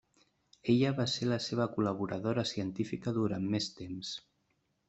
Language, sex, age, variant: Catalan, male, 19-29, Central